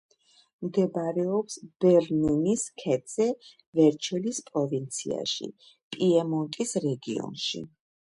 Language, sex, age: Georgian, female, 50-59